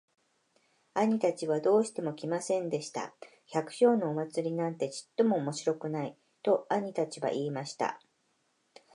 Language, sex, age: Japanese, female, 50-59